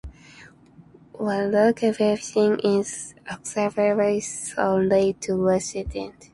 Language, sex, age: English, female, under 19